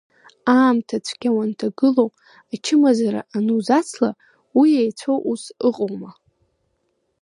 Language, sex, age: Abkhazian, female, 19-29